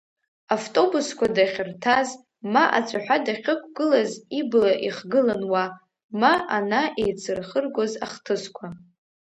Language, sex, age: Abkhazian, female, under 19